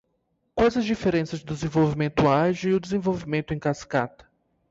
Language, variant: Portuguese, Portuguese (Brasil)